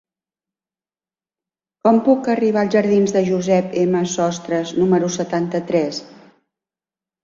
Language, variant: Catalan, Central